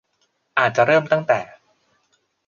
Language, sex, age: Thai, male, 40-49